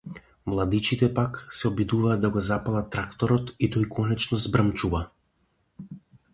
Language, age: Macedonian, 19-29